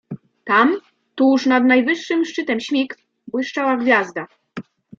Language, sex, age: Polish, female, 19-29